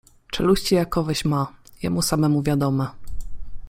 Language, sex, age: Polish, female, 19-29